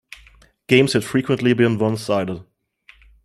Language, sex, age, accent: English, male, 19-29, United States English